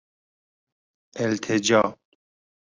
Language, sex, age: Persian, male, 30-39